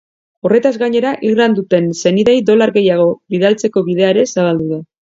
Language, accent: Basque, Mendebalekoa (Araba, Bizkaia, Gipuzkoako mendebaleko herri batzuk)